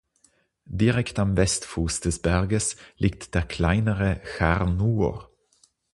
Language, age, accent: German, 40-49, Österreichisches Deutsch